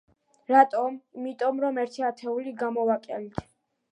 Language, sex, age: Georgian, female, under 19